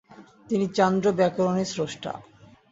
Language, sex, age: Bengali, male, 19-29